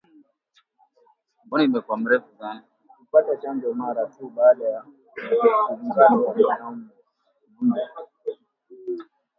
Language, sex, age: Swahili, male, 19-29